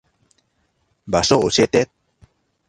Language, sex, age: Japanese, male, 30-39